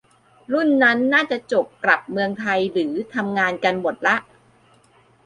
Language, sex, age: Thai, female, 40-49